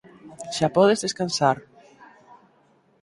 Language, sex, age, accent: Galician, male, 19-29, Normativo (estándar)